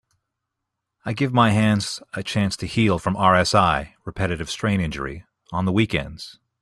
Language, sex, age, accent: English, male, 40-49, Canadian English